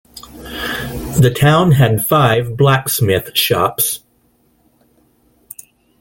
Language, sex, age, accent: English, male, 40-49, United States English